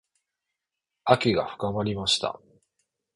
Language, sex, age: Japanese, male, 40-49